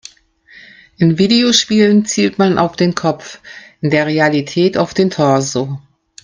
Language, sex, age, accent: German, female, 50-59, Deutschland Deutsch